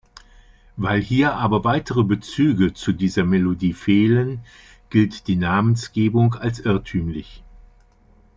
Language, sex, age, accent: German, male, 60-69, Deutschland Deutsch